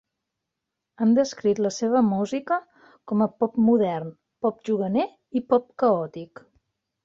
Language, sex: Catalan, female